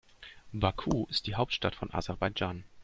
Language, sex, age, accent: German, male, 30-39, Deutschland Deutsch